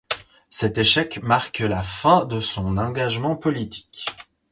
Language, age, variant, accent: French, 19-29, Français d'Europe, Français de Suisse